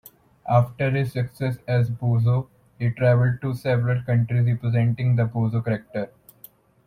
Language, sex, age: English, male, 19-29